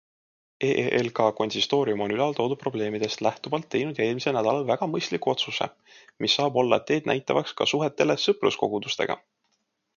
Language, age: Estonian, 19-29